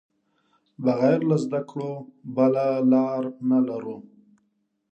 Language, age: Pashto, 30-39